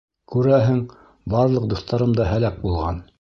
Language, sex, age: Bashkir, male, 60-69